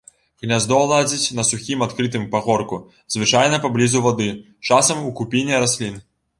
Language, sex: Belarusian, male